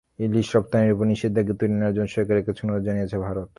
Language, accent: Bengali, প্রমিত; চলিত